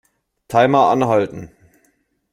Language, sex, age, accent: German, male, 19-29, Deutschland Deutsch